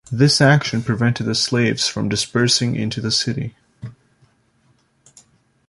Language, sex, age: English, male, 19-29